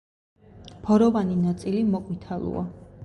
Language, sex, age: Georgian, female, 30-39